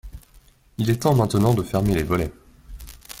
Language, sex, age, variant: French, male, 19-29, Français de métropole